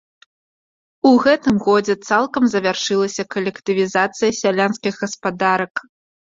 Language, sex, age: Belarusian, female, 19-29